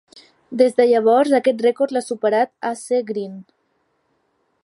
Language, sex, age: Catalan, female, 19-29